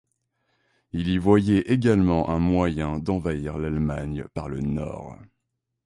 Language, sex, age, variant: French, male, 19-29, Français de métropole